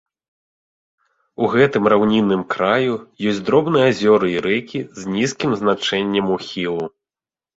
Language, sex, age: Belarusian, male, 30-39